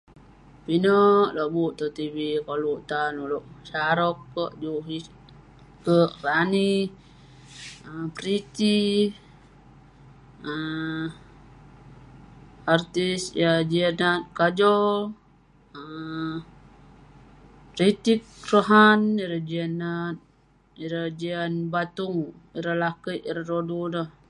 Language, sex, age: Western Penan, female, 19-29